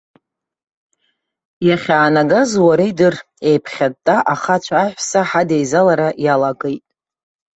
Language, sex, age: Abkhazian, female, 30-39